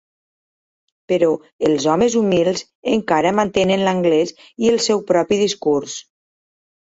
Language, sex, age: Catalan, female, 40-49